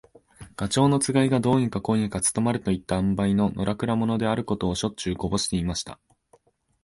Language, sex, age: Japanese, male, 19-29